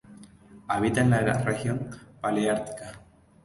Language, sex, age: Spanish, male, 19-29